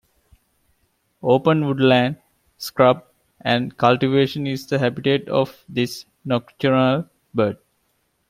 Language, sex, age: English, male, 19-29